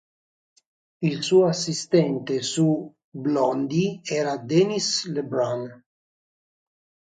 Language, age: Italian, 40-49